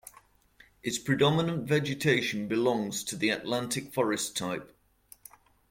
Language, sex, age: English, male, 50-59